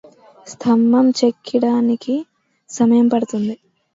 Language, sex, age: Telugu, female, 19-29